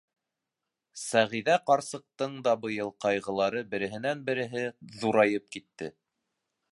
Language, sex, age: Bashkir, male, 19-29